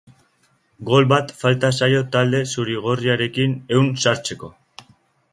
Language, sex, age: Basque, male, under 19